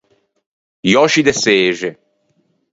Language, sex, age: Ligurian, male, 30-39